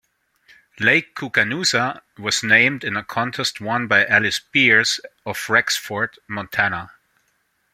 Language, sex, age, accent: English, male, 40-49, United States English